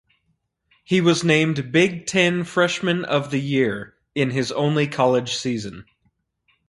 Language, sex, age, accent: English, male, 19-29, United States English